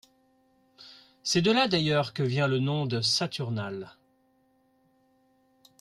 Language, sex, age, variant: French, male, 40-49, Français de métropole